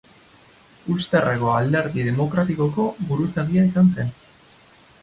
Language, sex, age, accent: Basque, male, 30-39, Mendebalekoa (Araba, Bizkaia, Gipuzkoako mendebaleko herri batzuk)